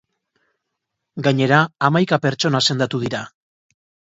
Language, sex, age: Basque, male, 30-39